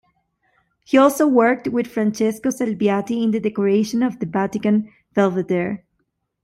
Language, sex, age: English, female, 19-29